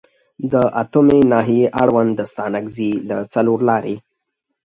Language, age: Pashto, 19-29